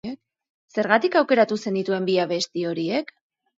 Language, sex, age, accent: Basque, female, 40-49, Erdialdekoa edo Nafarra (Gipuzkoa, Nafarroa)